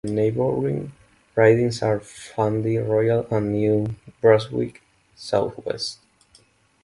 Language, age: English, 19-29